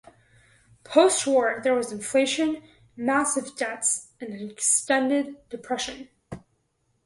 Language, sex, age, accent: English, female, under 19, United States English